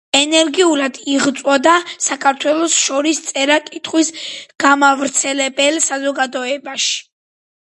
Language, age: Georgian, 19-29